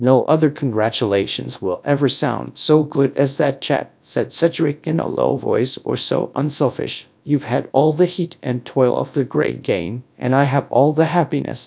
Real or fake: fake